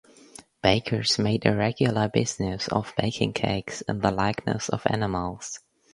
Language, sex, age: English, female, under 19